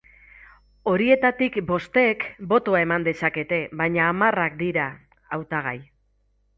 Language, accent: Basque, Mendebalekoa (Araba, Bizkaia, Gipuzkoako mendebaleko herri batzuk)